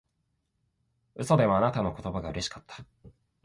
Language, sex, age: Japanese, male, 19-29